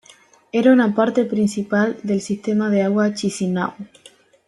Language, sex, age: Spanish, female, 19-29